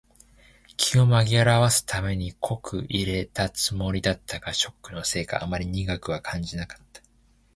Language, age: Japanese, 19-29